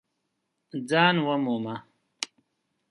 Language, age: Pashto, 30-39